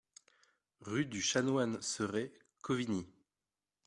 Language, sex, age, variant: French, male, 30-39, Français de métropole